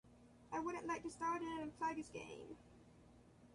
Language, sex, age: English, male, under 19